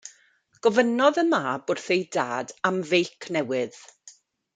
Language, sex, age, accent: Welsh, female, 40-49, Y Deyrnas Unedig Cymraeg